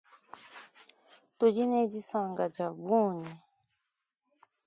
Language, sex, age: Luba-Lulua, female, 19-29